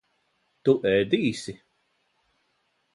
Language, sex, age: Latvian, male, 40-49